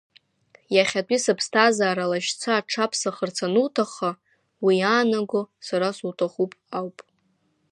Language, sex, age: Abkhazian, female, under 19